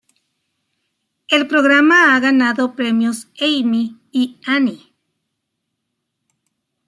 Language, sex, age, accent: Spanish, female, 40-49, México